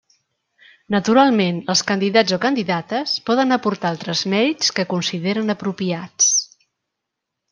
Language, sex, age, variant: Catalan, female, 50-59, Central